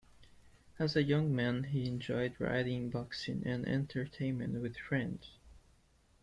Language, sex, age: English, male, 19-29